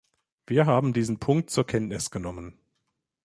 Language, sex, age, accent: German, male, 19-29, Deutschland Deutsch